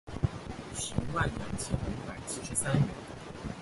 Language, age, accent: Chinese, 19-29, 出生地：上海市